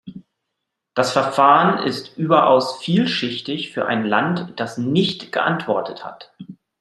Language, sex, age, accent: German, male, 40-49, Deutschland Deutsch